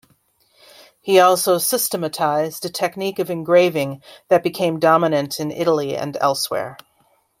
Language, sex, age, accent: English, female, 40-49, United States English